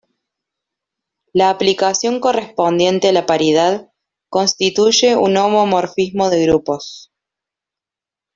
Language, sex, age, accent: Spanish, female, 19-29, Rioplatense: Argentina, Uruguay, este de Bolivia, Paraguay